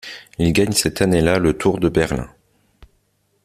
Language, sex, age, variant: French, male, 30-39, Français de métropole